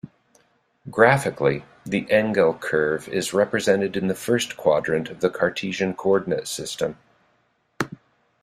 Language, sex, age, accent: English, male, 50-59, United States English